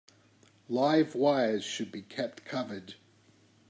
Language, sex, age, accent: English, male, 30-39, Australian English